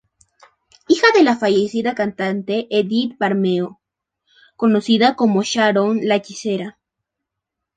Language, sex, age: Spanish, female, 19-29